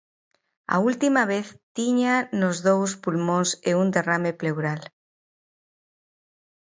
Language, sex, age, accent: Galician, female, 40-49, Central (gheada)